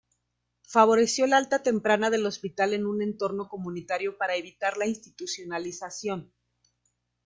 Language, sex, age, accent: Spanish, female, 40-49, México